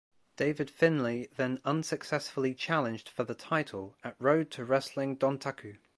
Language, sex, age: English, male, 19-29